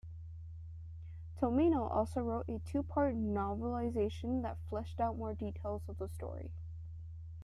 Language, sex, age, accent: English, female, 19-29, United States English